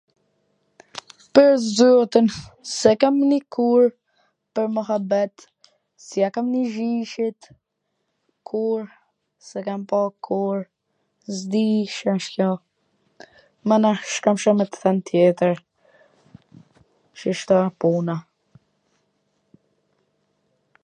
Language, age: Gheg Albanian, under 19